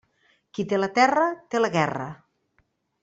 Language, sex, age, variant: Catalan, female, 50-59, Central